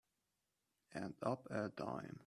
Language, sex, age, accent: English, male, 19-29, England English